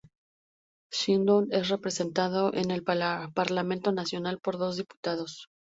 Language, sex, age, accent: Spanish, female, 30-39, México